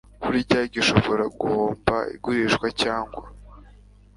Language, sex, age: Kinyarwanda, male, under 19